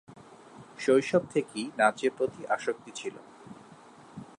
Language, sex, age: Bengali, male, 30-39